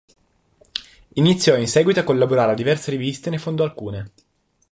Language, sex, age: Italian, male, under 19